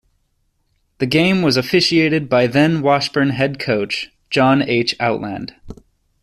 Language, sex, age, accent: English, male, 19-29, United States English